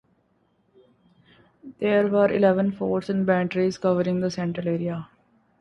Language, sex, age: English, female, 19-29